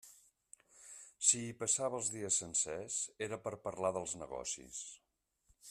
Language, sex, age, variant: Catalan, male, 50-59, Central